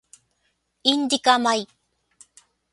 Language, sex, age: Japanese, female, 60-69